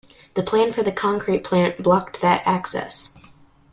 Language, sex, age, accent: English, male, under 19, United States English